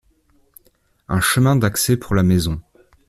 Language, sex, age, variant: French, male, 19-29, Français de métropole